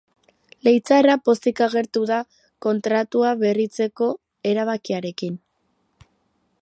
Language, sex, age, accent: Basque, female, under 19, Erdialdekoa edo Nafarra (Gipuzkoa, Nafarroa)